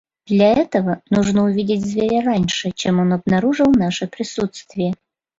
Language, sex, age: Mari, female, 30-39